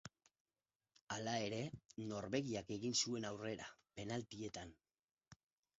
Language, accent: Basque, Mendebalekoa (Araba, Bizkaia, Gipuzkoako mendebaleko herri batzuk)